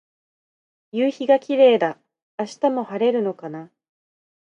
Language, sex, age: Japanese, female, 30-39